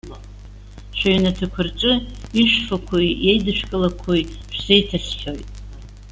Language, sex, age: Abkhazian, female, 70-79